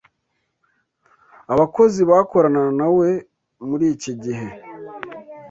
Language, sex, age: Kinyarwanda, male, 19-29